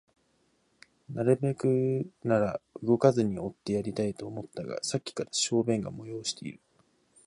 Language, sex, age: Japanese, male, 19-29